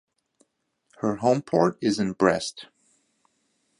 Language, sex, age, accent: English, male, 19-29, United States English